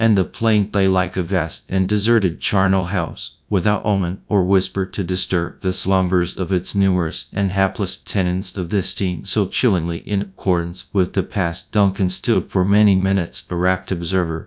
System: TTS, GradTTS